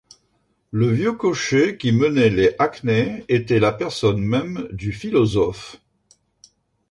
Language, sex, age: French, male, 60-69